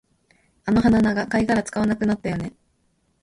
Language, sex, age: Japanese, female, 19-29